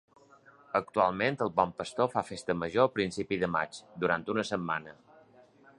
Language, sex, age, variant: Catalan, male, 40-49, Balear